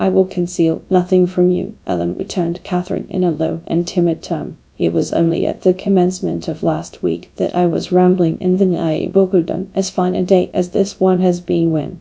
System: TTS, GradTTS